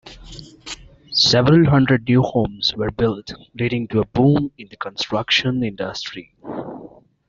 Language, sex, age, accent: English, male, 19-29, India and South Asia (India, Pakistan, Sri Lanka)